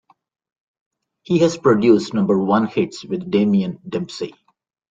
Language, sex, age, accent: English, male, 40-49, India and South Asia (India, Pakistan, Sri Lanka)